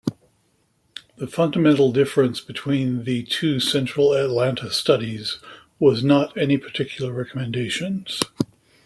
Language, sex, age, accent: English, male, 50-59, United States English